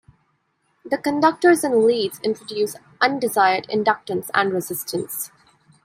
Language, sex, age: English, female, 19-29